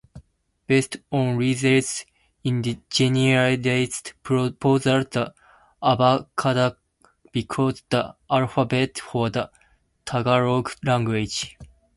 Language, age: English, 19-29